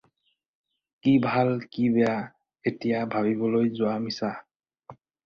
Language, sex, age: Assamese, male, 19-29